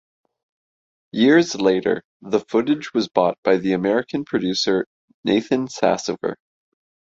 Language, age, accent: English, 30-39, Canadian English